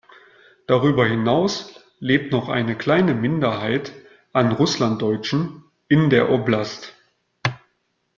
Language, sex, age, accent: German, male, 40-49, Deutschland Deutsch